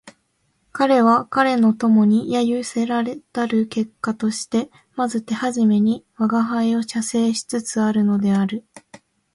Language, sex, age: Japanese, female, 19-29